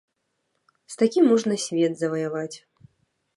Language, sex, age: Belarusian, female, 30-39